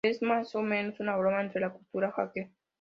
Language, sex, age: Spanish, female, 19-29